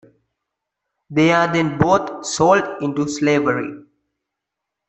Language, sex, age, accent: English, male, 19-29, India and South Asia (India, Pakistan, Sri Lanka)